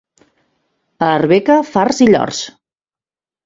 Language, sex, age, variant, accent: Catalan, female, 40-49, Central, Català central